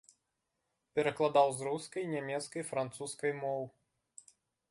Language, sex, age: Belarusian, male, 19-29